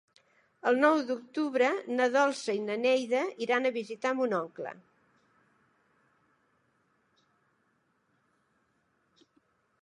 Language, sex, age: Catalan, female, 70-79